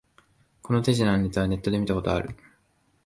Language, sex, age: Japanese, male, 19-29